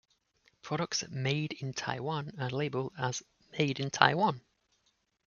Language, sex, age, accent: English, male, 30-39, England English